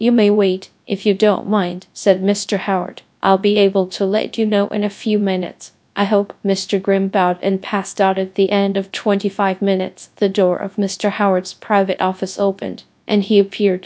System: TTS, GradTTS